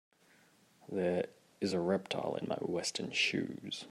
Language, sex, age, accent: English, male, 19-29, Australian English